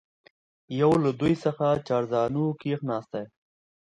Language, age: Pashto, 30-39